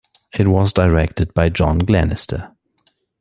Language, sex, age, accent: English, male, 19-29, United States English